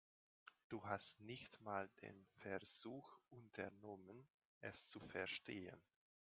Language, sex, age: German, male, 30-39